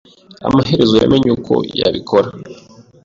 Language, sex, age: Kinyarwanda, male, 19-29